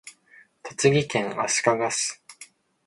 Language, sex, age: Japanese, male, 19-29